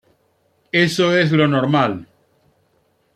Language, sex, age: Spanish, male, 50-59